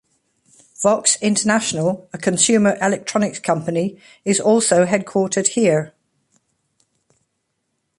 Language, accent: English, Scottish English